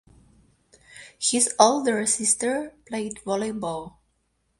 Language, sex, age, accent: English, female, 30-39, England English